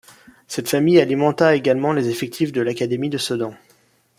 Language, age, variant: French, 19-29, Français de métropole